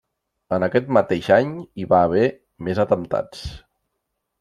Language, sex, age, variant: Catalan, male, 40-49, Central